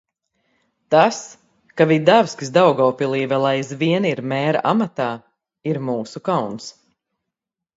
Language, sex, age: Latvian, female, 40-49